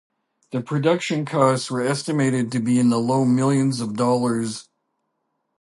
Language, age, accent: English, 50-59, Canadian English